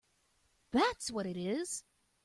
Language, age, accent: English, 30-39, United States English